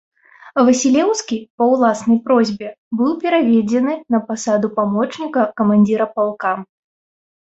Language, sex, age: Belarusian, female, 30-39